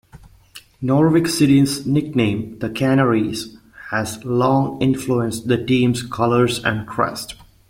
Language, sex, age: English, male, 19-29